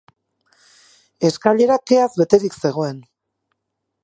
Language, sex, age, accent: Basque, female, 40-49, Erdialdekoa edo Nafarra (Gipuzkoa, Nafarroa)